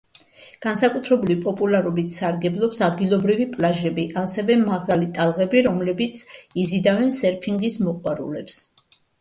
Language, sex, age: Georgian, female, 50-59